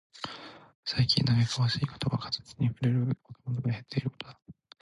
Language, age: Japanese, 19-29